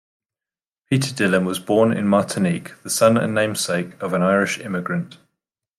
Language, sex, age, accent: English, male, 40-49, England English